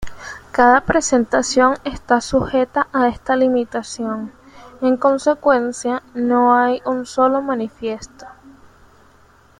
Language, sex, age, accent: Spanish, female, under 19, Caribe: Cuba, Venezuela, Puerto Rico, República Dominicana, Panamá, Colombia caribeña, México caribeño, Costa del golfo de México